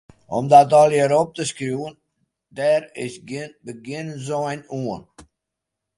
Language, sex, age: Western Frisian, male, 60-69